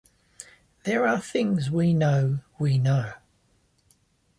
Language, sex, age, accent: English, male, 30-39, England English